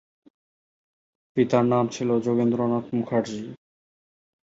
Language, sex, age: Bengali, male, 30-39